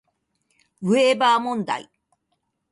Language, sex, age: Japanese, female, 60-69